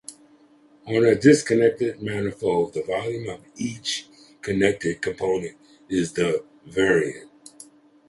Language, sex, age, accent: English, male, 80-89, United States English